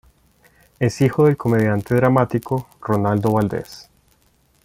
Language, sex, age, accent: Spanish, male, 30-39, Andino-Pacífico: Colombia, Perú, Ecuador, oeste de Bolivia y Venezuela andina